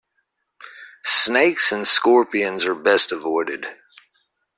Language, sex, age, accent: English, male, 30-39, United States English